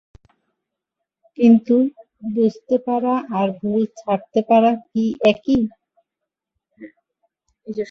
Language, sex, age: Bengali, female, 40-49